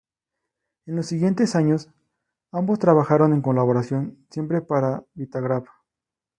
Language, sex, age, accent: Spanish, male, 19-29, México